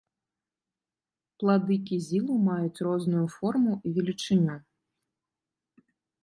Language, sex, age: Belarusian, female, 30-39